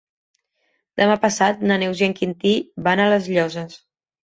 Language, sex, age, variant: Catalan, female, 19-29, Central